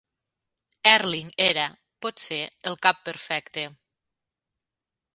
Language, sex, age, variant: Catalan, female, 40-49, Nord-Occidental